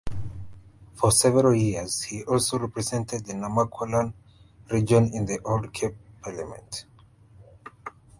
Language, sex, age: English, male, 19-29